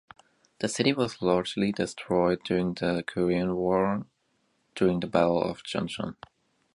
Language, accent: English, United States English